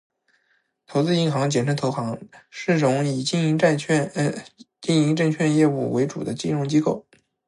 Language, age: Chinese, 19-29